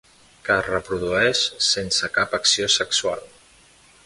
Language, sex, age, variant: Catalan, male, 19-29, Central